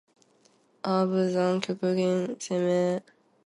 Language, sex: Japanese, female